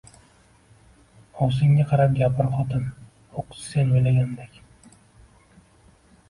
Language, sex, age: Uzbek, male, 19-29